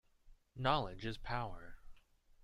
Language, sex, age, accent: English, male, 19-29, United States English